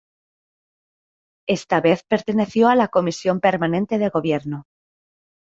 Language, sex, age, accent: Spanish, female, 30-39, España: Centro-Sur peninsular (Madrid, Toledo, Castilla-La Mancha)